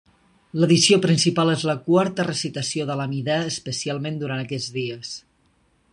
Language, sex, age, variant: Catalan, male, 19-29, Nord-Occidental